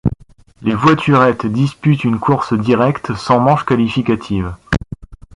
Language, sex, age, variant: French, male, 30-39, Français de métropole